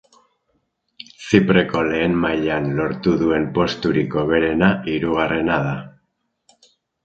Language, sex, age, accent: Basque, male, 50-59, Erdialdekoa edo Nafarra (Gipuzkoa, Nafarroa)